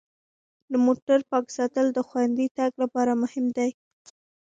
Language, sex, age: Pashto, female, 19-29